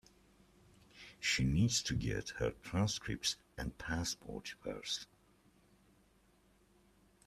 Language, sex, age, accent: English, male, 40-49, United States English